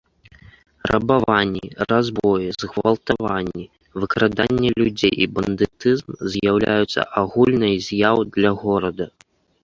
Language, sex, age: Belarusian, male, 30-39